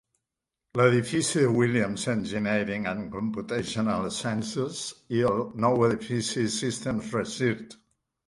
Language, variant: Catalan, Central